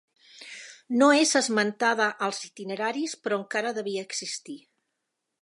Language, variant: Catalan, Septentrional